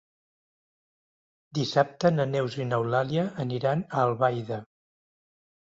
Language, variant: Catalan, Central